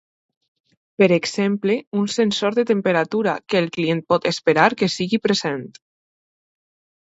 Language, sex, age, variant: Catalan, female, under 19, Alacantí